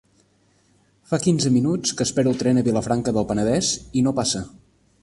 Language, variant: Catalan, Central